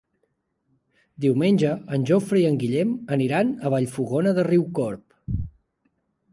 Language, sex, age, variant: Catalan, male, 30-39, Central